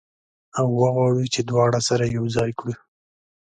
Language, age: Pashto, 19-29